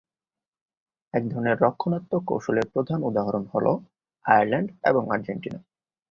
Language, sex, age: Bengali, male, 19-29